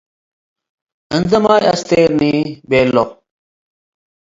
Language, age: Tigre, 30-39